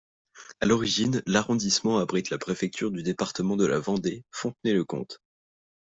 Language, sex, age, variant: French, male, under 19, Français de métropole